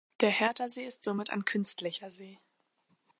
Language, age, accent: German, under 19, Deutschland Deutsch